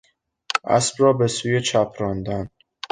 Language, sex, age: Persian, male, under 19